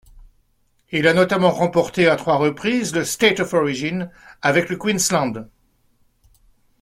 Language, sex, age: French, male, 60-69